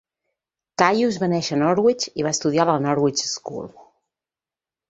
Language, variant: Catalan, Central